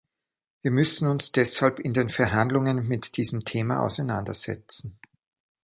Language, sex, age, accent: German, male, 30-39, Österreichisches Deutsch